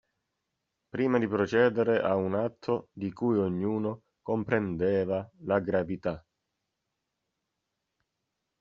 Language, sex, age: Italian, male, 30-39